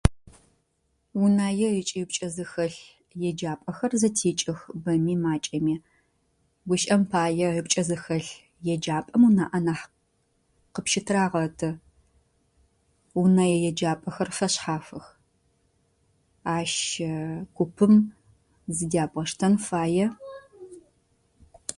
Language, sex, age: Adyghe, female, 30-39